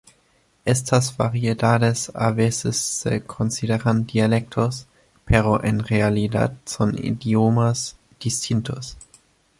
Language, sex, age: Spanish, male, 19-29